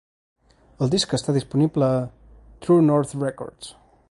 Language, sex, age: Catalan, male, 19-29